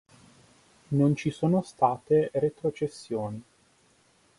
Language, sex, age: Italian, male, 30-39